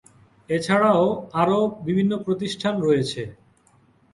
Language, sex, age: Bengali, male, 19-29